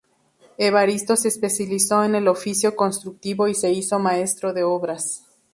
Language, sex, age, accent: Spanish, female, 30-39, México